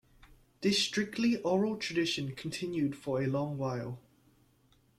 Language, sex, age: English, male, 19-29